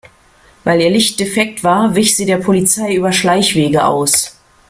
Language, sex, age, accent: German, female, 50-59, Deutschland Deutsch